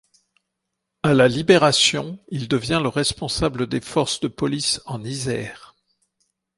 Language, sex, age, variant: French, male, 60-69, Français de métropole